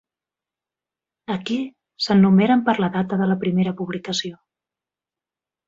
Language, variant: Catalan, Central